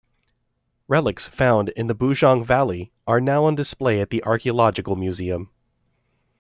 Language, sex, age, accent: English, male, 30-39, United States English